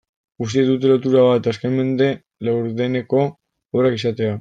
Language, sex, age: Basque, male, 19-29